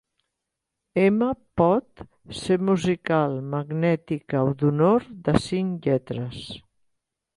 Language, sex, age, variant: Catalan, female, 60-69, Central